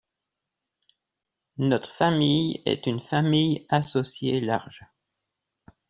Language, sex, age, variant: French, male, 40-49, Français de métropole